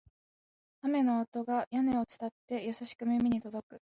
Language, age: Japanese, 19-29